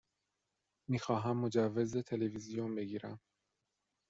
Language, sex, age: Persian, male, 30-39